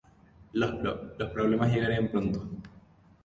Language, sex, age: Spanish, male, 19-29